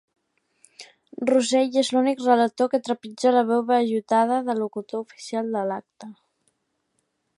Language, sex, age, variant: Catalan, female, 19-29, Central